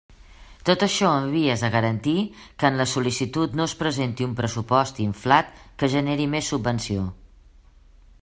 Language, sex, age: Catalan, female, 50-59